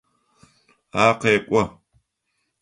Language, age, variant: Adyghe, 60-69, Адыгабзэ (Кирил, пстэумэ зэдыряе)